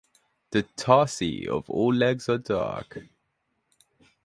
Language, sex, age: English, male, 19-29